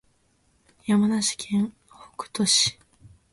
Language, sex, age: Japanese, female, 19-29